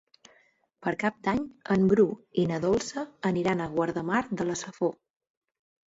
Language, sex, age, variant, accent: Catalan, female, 30-39, Central, central; estàndard